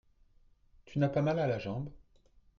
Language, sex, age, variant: French, male, 30-39, Français de métropole